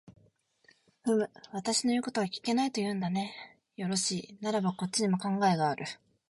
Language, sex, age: Japanese, female, 19-29